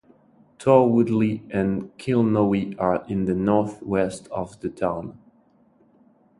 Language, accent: English, french accent